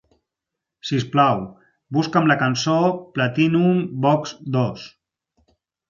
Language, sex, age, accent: Catalan, male, 30-39, valencià